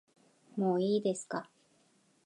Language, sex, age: Japanese, female, 40-49